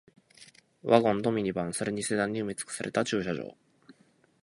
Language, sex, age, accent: Japanese, male, 19-29, 東京